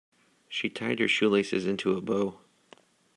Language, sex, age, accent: English, male, 19-29, United States English